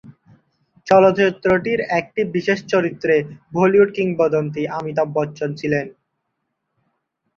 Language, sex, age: Bengali, male, 19-29